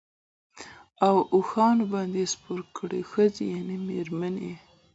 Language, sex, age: Pashto, female, 19-29